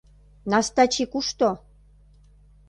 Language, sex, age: Mari, female, 40-49